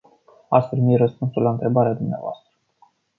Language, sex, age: Romanian, male, 19-29